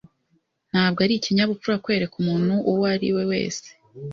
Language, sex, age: Kinyarwanda, male, 40-49